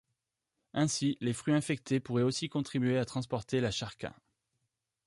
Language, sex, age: French, male, 30-39